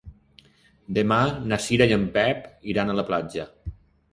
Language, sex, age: Catalan, male, 40-49